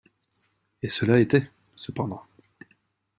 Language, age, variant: French, 30-39, Français de métropole